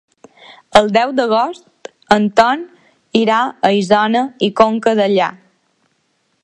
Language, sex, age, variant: Catalan, female, under 19, Balear